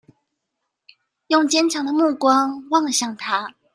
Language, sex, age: Chinese, female, 19-29